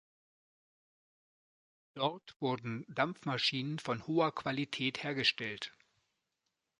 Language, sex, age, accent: German, male, 50-59, Deutschland Deutsch